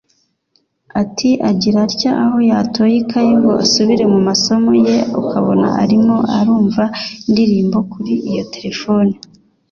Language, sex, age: Kinyarwanda, female, 40-49